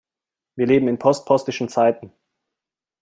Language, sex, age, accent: German, male, 30-39, Deutschland Deutsch